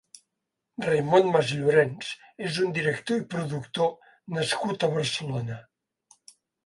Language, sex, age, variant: Catalan, male, 70-79, Central